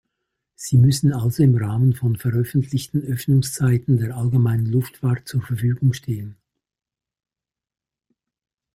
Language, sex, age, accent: German, male, 70-79, Schweizerdeutsch